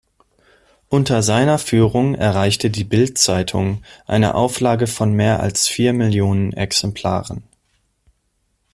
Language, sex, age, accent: German, male, 19-29, Deutschland Deutsch